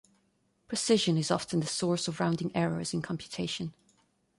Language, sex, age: English, female, 30-39